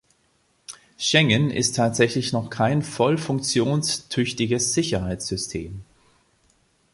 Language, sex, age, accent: German, male, 40-49, Deutschland Deutsch